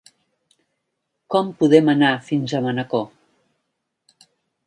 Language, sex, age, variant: Catalan, female, 70-79, Central